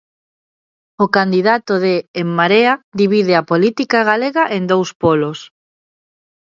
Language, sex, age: Galician, female, 30-39